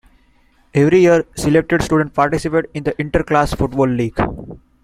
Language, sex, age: English, male, 19-29